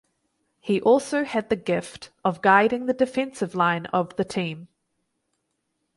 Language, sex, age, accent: English, female, 19-29, New Zealand English